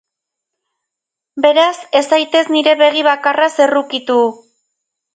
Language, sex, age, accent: Basque, female, 40-49, Erdialdekoa edo Nafarra (Gipuzkoa, Nafarroa)